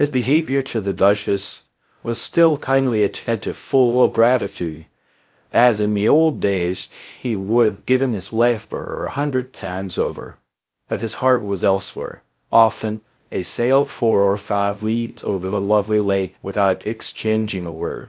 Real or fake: fake